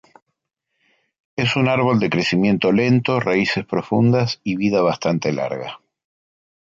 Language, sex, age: Spanish, male, 50-59